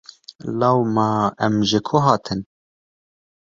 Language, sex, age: Kurdish, male, 19-29